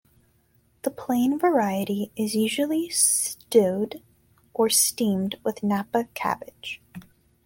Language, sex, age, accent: English, female, under 19, United States English